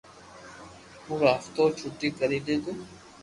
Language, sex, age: Loarki, female, under 19